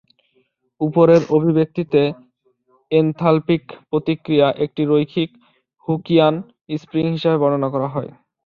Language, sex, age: Bengali, male, 19-29